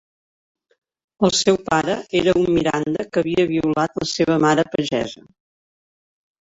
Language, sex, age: Catalan, female, 60-69